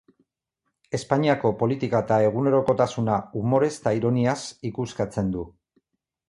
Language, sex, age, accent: Basque, male, 50-59, Mendebalekoa (Araba, Bizkaia, Gipuzkoako mendebaleko herri batzuk)